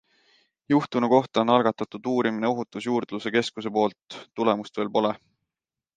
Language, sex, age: Estonian, male, 19-29